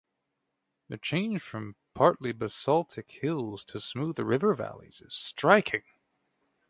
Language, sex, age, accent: English, male, 19-29, United States English